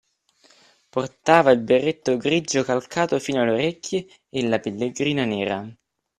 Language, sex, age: Italian, male, 19-29